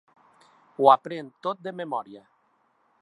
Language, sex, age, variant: Catalan, male, 60-69, Central